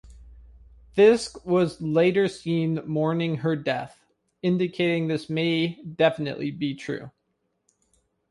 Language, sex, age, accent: English, male, 19-29, Canadian English